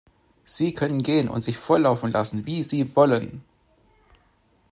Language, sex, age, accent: German, male, 30-39, Deutschland Deutsch